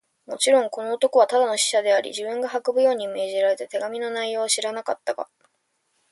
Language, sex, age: Japanese, female, 19-29